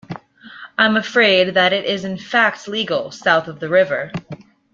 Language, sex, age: English, female, 19-29